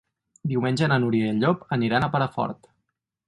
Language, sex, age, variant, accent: Catalan, male, 30-39, Central, central